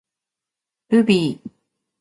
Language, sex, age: Japanese, female, 30-39